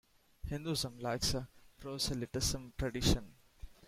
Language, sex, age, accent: English, male, 19-29, India and South Asia (India, Pakistan, Sri Lanka)